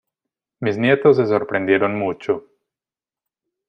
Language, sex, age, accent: Spanish, male, 40-49, Andino-Pacífico: Colombia, Perú, Ecuador, oeste de Bolivia y Venezuela andina